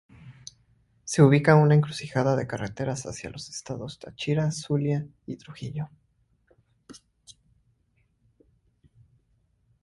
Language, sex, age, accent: Spanish, male, 19-29, México